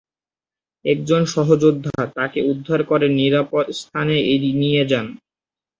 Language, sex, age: Bengali, male, 19-29